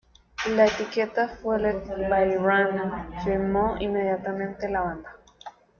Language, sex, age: Spanish, female, 19-29